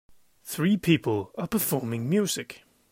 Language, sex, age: English, male, 19-29